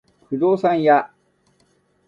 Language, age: Japanese, 60-69